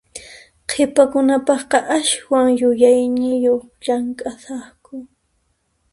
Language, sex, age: Puno Quechua, female, 19-29